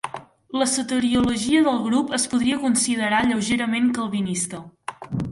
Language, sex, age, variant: Catalan, female, under 19, Central